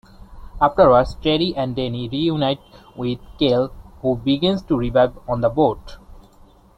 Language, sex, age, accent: English, male, 19-29, India and South Asia (India, Pakistan, Sri Lanka)